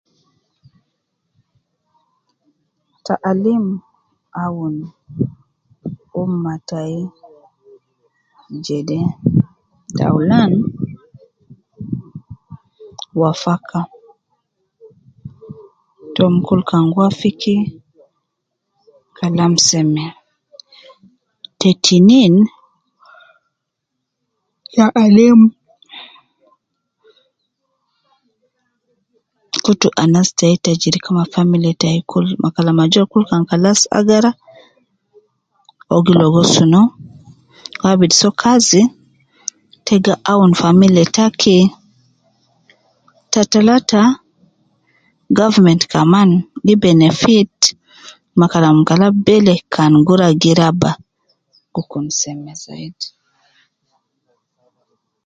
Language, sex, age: Nubi, female, 30-39